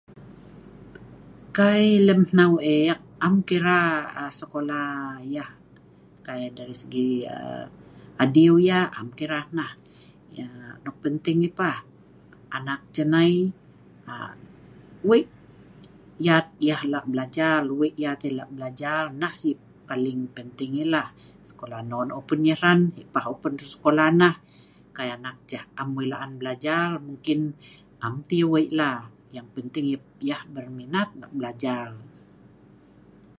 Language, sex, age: Sa'ban, female, 50-59